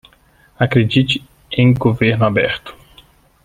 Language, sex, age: Portuguese, male, 30-39